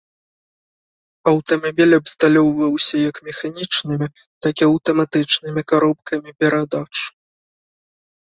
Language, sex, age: Belarusian, male, 19-29